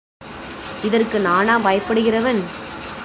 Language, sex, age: Tamil, female, 19-29